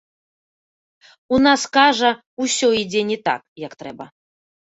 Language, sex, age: Belarusian, female, 30-39